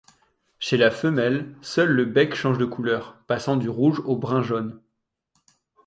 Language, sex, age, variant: French, male, 19-29, Français de métropole